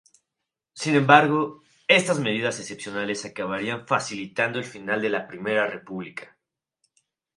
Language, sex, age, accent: Spanish, male, 19-29, México